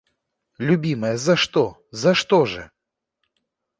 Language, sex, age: Russian, male, 30-39